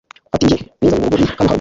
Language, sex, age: Kinyarwanda, male, 19-29